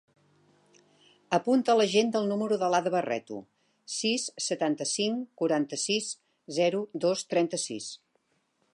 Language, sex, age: Catalan, female, 60-69